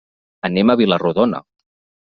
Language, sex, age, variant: Catalan, male, 30-39, Central